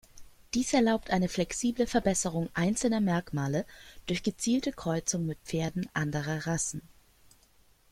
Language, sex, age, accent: German, female, 30-39, Deutschland Deutsch